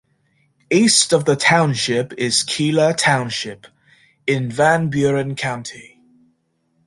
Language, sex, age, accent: English, male, 19-29, United States English